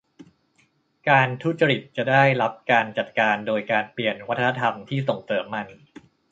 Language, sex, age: Thai, male, 30-39